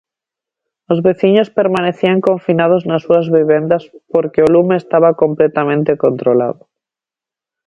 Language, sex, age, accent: Galician, female, 30-39, Normativo (estándar)